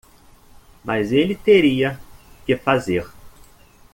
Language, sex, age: Portuguese, male, 30-39